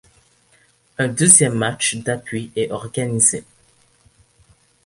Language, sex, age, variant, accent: French, male, under 19, Français d'Amérique du Nord, Français du Canada